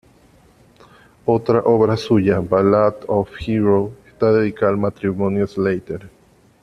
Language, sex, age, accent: Spanish, male, 30-39, Caribe: Cuba, Venezuela, Puerto Rico, República Dominicana, Panamá, Colombia caribeña, México caribeño, Costa del golfo de México